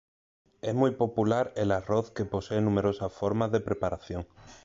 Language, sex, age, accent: Spanish, male, 19-29, España: Sur peninsular (Andalucia, Extremadura, Murcia)